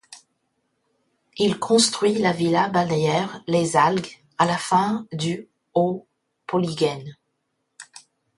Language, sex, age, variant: French, female, 50-59, Français de métropole